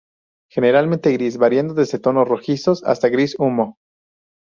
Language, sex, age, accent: Spanish, male, 19-29, México